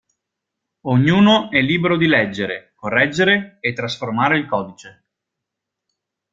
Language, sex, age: Italian, male, 30-39